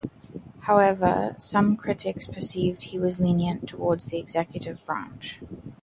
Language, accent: English, Southern African (South Africa, Zimbabwe, Namibia)